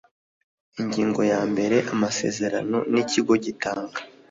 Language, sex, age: Kinyarwanda, male, 19-29